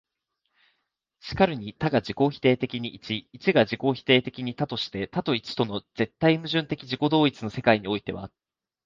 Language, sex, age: Japanese, male, 19-29